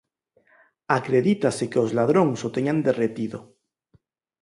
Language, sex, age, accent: Galician, male, 40-49, Normativo (estándar)